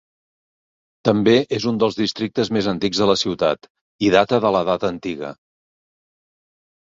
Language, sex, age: Catalan, male, 50-59